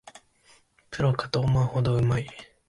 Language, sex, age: Japanese, male, 19-29